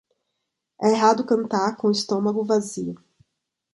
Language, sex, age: Portuguese, female, 40-49